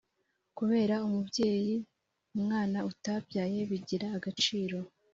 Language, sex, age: Kinyarwanda, female, 19-29